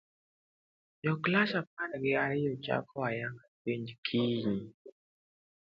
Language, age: Luo (Kenya and Tanzania), 19-29